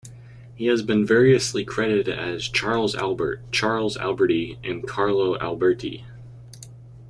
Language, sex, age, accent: English, male, under 19, United States English